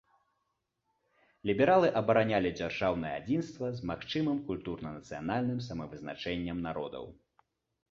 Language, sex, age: Belarusian, male, 30-39